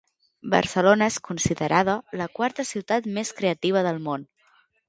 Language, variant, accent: Catalan, Central, central